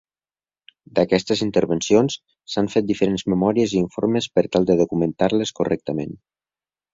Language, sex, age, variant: Catalan, male, under 19, Central